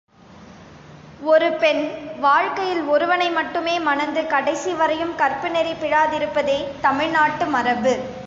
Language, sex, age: Tamil, female, under 19